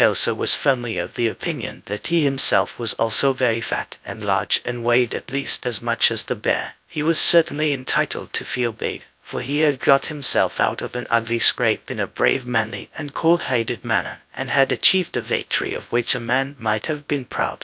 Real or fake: fake